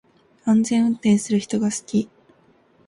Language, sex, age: Japanese, female, 19-29